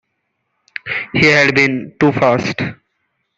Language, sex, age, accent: English, male, 19-29, India and South Asia (India, Pakistan, Sri Lanka)